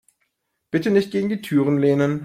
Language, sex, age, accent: German, male, 30-39, Deutschland Deutsch